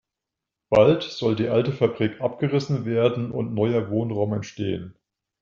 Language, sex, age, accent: German, male, 50-59, Deutschland Deutsch